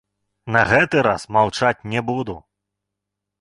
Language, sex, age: Belarusian, male, 19-29